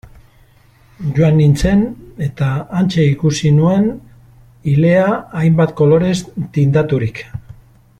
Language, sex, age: Basque, male, 60-69